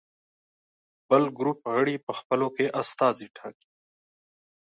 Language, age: Pashto, 30-39